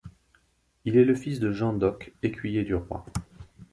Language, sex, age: French, male, 40-49